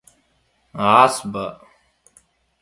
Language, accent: English, England English